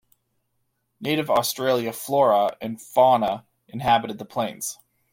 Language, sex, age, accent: English, male, 30-39, Canadian English